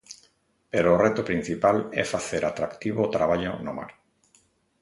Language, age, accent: Galician, 50-59, Atlántico (seseo e gheada)